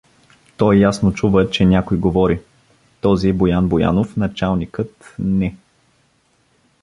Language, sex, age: Bulgarian, male, 19-29